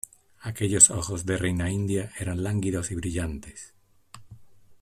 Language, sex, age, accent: Spanish, male, 50-59, España: Sur peninsular (Andalucia, Extremadura, Murcia)